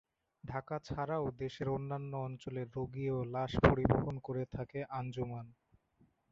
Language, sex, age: Bengali, male, under 19